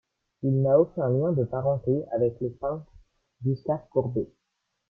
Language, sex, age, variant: French, male, under 19, Français de métropole